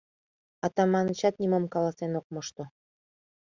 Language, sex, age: Mari, female, 30-39